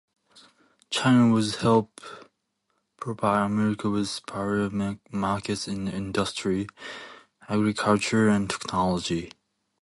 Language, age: English, 19-29